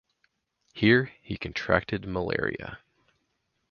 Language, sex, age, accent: English, male, 19-29, United States English